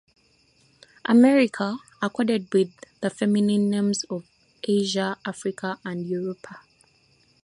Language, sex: English, female